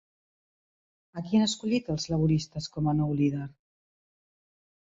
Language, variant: Catalan, Central